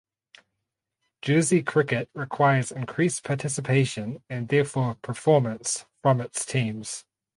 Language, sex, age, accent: English, male, 30-39, New Zealand English